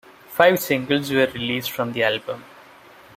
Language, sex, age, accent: English, male, 30-39, India and South Asia (India, Pakistan, Sri Lanka)